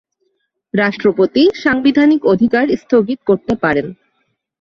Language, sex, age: Bengali, female, 30-39